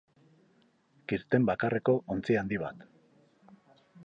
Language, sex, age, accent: Basque, male, 50-59, Mendebalekoa (Araba, Bizkaia, Gipuzkoako mendebaleko herri batzuk)